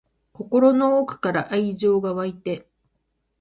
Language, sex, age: Japanese, female, 50-59